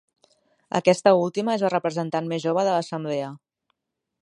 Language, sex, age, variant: Catalan, female, 30-39, Nord-Occidental